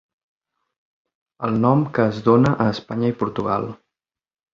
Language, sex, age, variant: Catalan, male, 19-29, Central